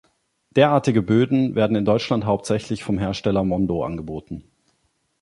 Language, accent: German, Deutschland Deutsch